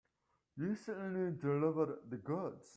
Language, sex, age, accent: English, male, 30-39, United States English